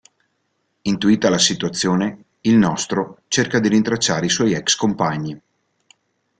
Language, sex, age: Italian, male, 40-49